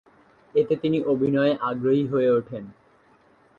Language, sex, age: Bengali, male, under 19